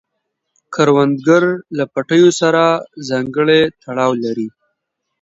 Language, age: Pashto, 19-29